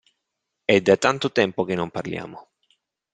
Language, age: Italian, 40-49